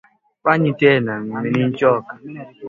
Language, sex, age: Swahili, male, 19-29